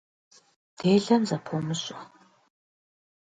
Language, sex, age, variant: Kabardian, female, 50-59, Адыгэбзэ (Къэбэрдей, Кирил, псоми зэдай)